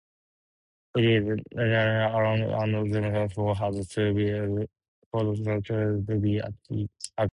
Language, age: English, 19-29